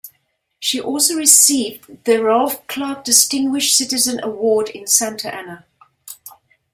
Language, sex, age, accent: English, female, 60-69, Southern African (South Africa, Zimbabwe, Namibia)